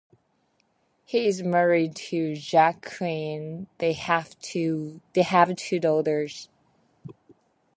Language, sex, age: English, female, 19-29